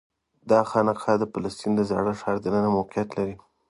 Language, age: Pashto, 19-29